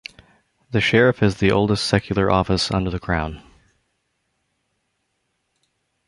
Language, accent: English, United States English